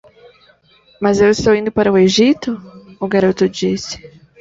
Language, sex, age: Portuguese, female, 19-29